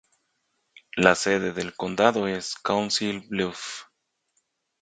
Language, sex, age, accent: Spanish, male, 40-49, México